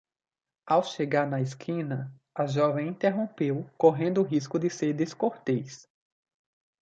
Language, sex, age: Portuguese, male, 19-29